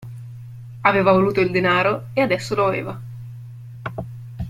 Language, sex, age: Italian, female, 19-29